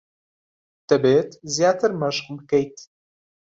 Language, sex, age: Central Kurdish, male, 19-29